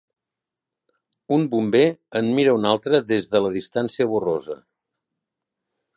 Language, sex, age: Catalan, male, 60-69